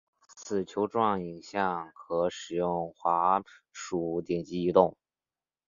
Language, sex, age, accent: Chinese, male, under 19, 出生地：浙江省